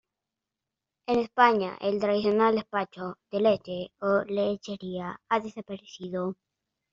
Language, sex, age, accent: Spanish, male, under 19, Andino-Pacífico: Colombia, Perú, Ecuador, oeste de Bolivia y Venezuela andina